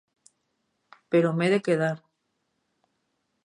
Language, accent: Catalan, valencià